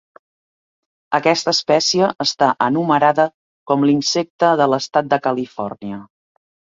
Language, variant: Catalan, Central